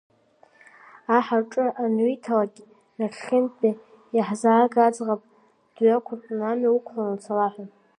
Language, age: Abkhazian, under 19